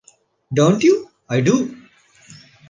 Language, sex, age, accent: English, male, 30-39, India and South Asia (India, Pakistan, Sri Lanka)